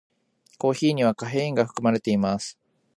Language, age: Japanese, 19-29